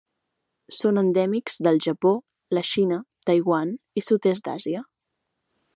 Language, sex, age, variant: Catalan, female, 19-29, Central